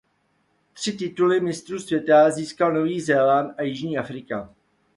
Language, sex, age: Czech, male, 40-49